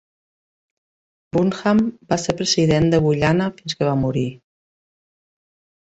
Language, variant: Catalan, Central